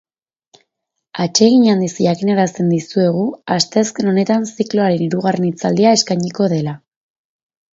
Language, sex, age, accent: Basque, female, 19-29, Erdialdekoa edo Nafarra (Gipuzkoa, Nafarroa)